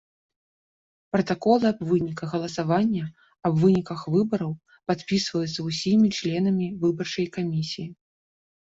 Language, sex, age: Belarusian, female, 30-39